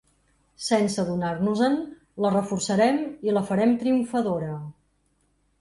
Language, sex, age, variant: Catalan, female, 40-49, Central